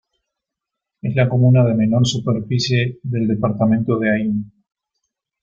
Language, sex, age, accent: Spanish, male, 30-39, Rioplatense: Argentina, Uruguay, este de Bolivia, Paraguay